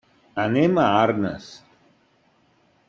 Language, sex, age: Catalan, male, 50-59